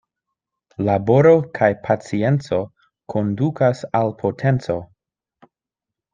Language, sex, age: Esperanto, male, 19-29